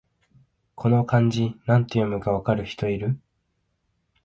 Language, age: Japanese, 19-29